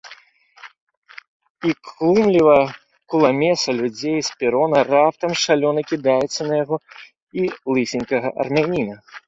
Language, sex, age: Belarusian, male, 19-29